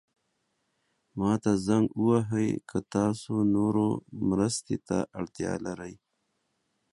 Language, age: Pashto, 40-49